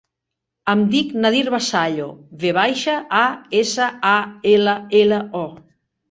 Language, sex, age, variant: Catalan, female, 50-59, Central